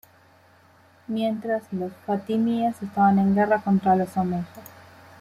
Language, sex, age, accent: Spanish, female, 30-39, Rioplatense: Argentina, Uruguay, este de Bolivia, Paraguay